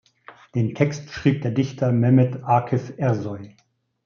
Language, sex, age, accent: German, male, 50-59, Deutschland Deutsch